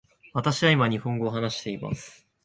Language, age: Japanese, 19-29